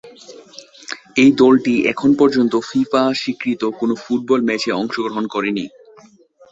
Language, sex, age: Bengali, male, 19-29